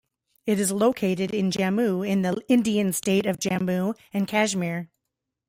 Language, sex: English, female